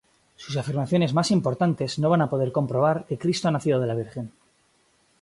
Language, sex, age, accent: Spanish, male, under 19, España: Norte peninsular (Asturias, Castilla y León, Cantabria, País Vasco, Navarra, Aragón, La Rioja, Guadalajara, Cuenca)